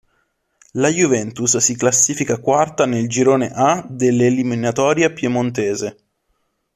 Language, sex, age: Italian, male, 19-29